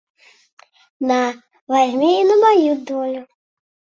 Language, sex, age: Belarusian, female, 30-39